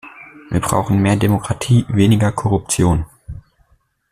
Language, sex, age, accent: German, male, 19-29, Deutschland Deutsch